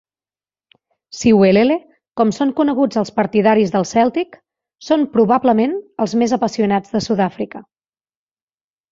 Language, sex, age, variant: Catalan, female, 40-49, Central